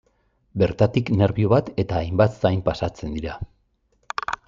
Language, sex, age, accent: Basque, male, 40-49, Erdialdekoa edo Nafarra (Gipuzkoa, Nafarroa)